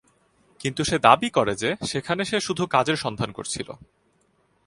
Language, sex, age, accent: Bengali, male, 19-29, প্রমিত